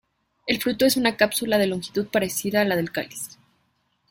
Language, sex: Spanish, female